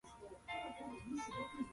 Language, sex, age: English, male, 19-29